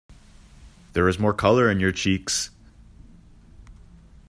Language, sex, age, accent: English, male, 19-29, United States English